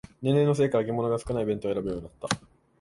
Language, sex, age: Japanese, male, 19-29